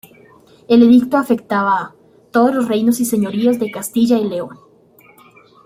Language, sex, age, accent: Spanish, female, under 19, Andino-Pacífico: Colombia, Perú, Ecuador, oeste de Bolivia y Venezuela andina